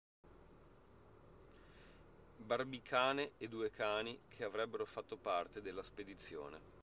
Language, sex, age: Italian, male, 30-39